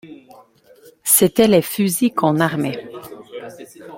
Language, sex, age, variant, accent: French, female, 19-29, Français d'Amérique du Nord, Français du Canada